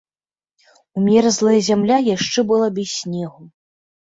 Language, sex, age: Belarusian, female, 30-39